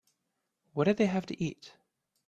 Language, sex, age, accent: English, male, 19-29, Canadian English